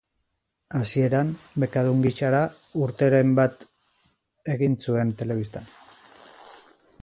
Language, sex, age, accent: Basque, male, 30-39, Erdialdekoa edo Nafarra (Gipuzkoa, Nafarroa)